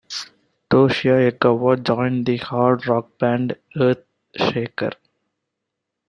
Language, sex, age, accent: English, male, 19-29, India and South Asia (India, Pakistan, Sri Lanka)